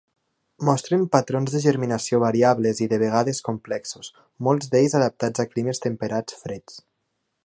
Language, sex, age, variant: Catalan, male, 19-29, Nord-Occidental